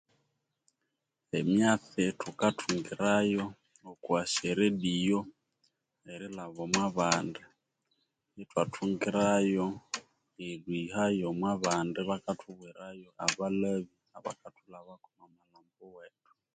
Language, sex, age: Konzo, male, 30-39